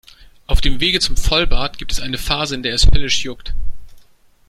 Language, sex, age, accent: German, male, 30-39, Deutschland Deutsch